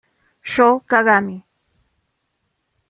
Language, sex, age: Spanish, female, 40-49